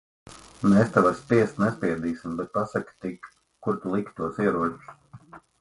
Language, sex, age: Latvian, male, 40-49